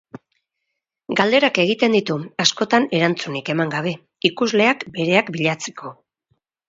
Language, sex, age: Basque, female, 40-49